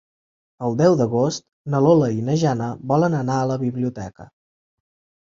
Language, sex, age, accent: Catalan, male, 19-29, central; septentrional